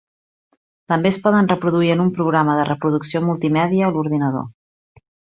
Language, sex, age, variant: Catalan, female, 40-49, Central